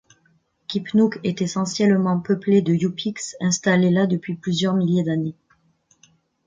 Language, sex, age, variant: French, female, 30-39, Français de métropole